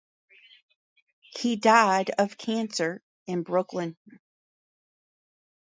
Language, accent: English, United States English